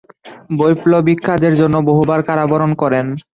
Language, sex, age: Bengali, male, under 19